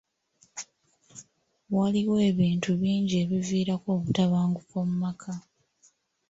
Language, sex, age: Ganda, female, 19-29